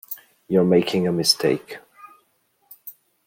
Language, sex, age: English, male, 30-39